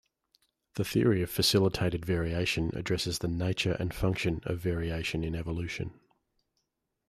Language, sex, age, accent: English, male, 40-49, Australian English